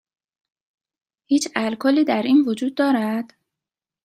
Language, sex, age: Persian, female, 19-29